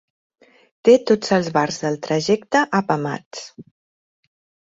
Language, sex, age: Catalan, female, 40-49